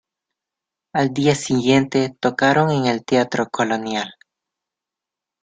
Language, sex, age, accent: Spanish, male, 19-29, Andino-Pacífico: Colombia, Perú, Ecuador, oeste de Bolivia y Venezuela andina